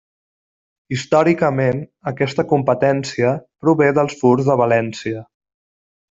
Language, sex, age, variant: Catalan, male, 30-39, Central